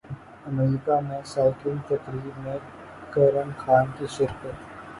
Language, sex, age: Urdu, male, 19-29